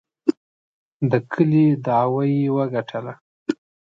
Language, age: Pashto, 19-29